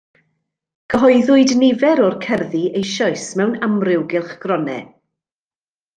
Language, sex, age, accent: Welsh, female, 50-59, Y Deyrnas Unedig Cymraeg